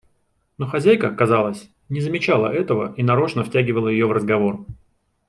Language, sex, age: Russian, male, 30-39